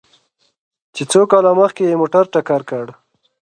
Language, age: Pashto, 19-29